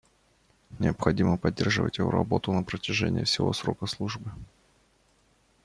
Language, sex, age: Russian, male, 19-29